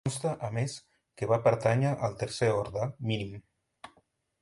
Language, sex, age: Catalan, male, 40-49